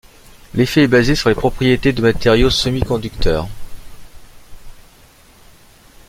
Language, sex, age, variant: French, male, 50-59, Français de métropole